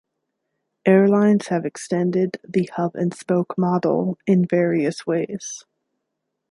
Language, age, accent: English, 30-39, United States English